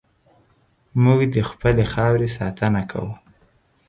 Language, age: Pashto, 30-39